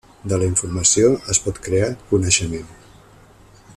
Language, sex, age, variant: Catalan, male, 50-59, Central